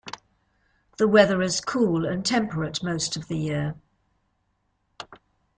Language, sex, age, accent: English, female, 70-79, England English